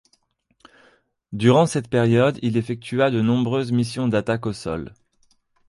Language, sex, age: French, male, 30-39